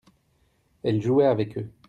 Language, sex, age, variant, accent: French, male, 30-39, Français d'Europe, Français de Belgique